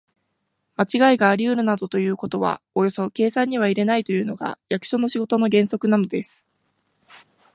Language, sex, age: Japanese, female, 19-29